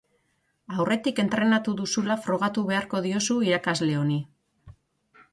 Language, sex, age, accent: Basque, female, 40-49, Mendebalekoa (Araba, Bizkaia, Gipuzkoako mendebaleko herri batzuk)